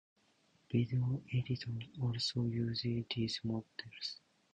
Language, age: English, 19-29